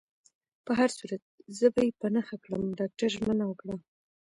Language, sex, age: Pashto, female, 19-29